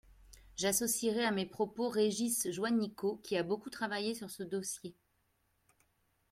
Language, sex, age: French, female, 40-49